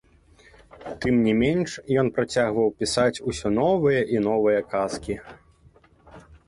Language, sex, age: Belarusian, male, 19-29